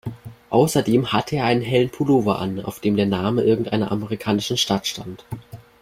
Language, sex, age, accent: German, male, under 19, Deutschland Deutsch